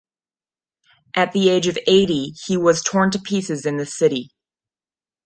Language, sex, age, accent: English, female, 30-39, United States English